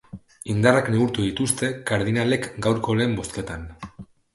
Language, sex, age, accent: Basque, male, 30-39, Mendebalekoa (Araba, Bizkaia, Gipuzkoako mendebaleko herri batzuk)